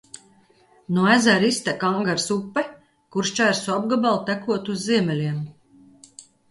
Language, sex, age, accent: Latvian, female, 50-59, Kurzeme